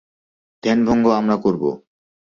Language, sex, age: Bengali, male, 19-29